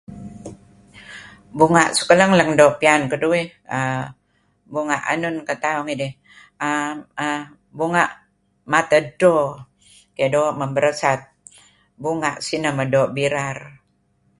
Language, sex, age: Kelabit, female, 70-79